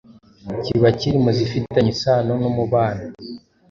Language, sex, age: Kinyarwanda, male, 19-29